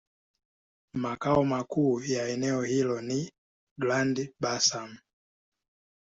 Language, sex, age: Swahili, male, 19-29